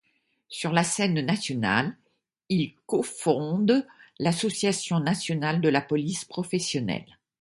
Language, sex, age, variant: French, female, 70-79, Français de métropole